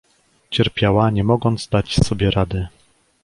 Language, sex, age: Polish, male, 40-49